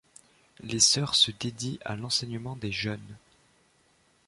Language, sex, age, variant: French, male, 19-29, Français de métropole